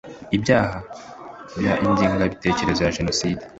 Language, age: Kinyarwanda, 19-29